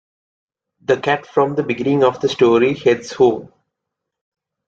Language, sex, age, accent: English, male, 19-29, United States English